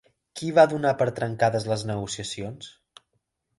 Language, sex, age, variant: Catalan, male, 19-29, Central